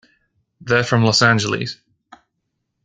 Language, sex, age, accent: English, male, 19-29, England English